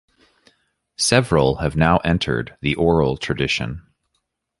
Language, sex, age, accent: English, male, 30-39, United States English